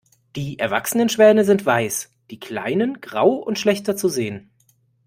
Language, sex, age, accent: German, male, 19-29, Deutschland Deutsch